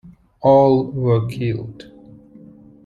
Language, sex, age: English, male, 30-39